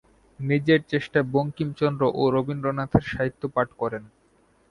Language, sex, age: Bengali, male, 19-29